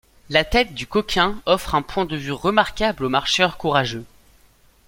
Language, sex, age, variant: French, male, under 19, Français de métropole